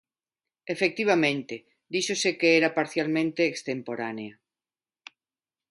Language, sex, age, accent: Galician, female, 50-59, Neofalante